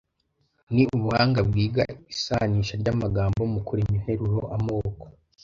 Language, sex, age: Kinyarwanda, male, under 19